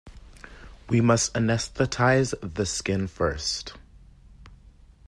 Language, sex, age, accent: English, male, 19-29, United States English